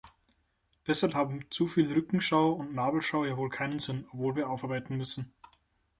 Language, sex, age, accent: German, male, 19-29, Österreichisches Deutsch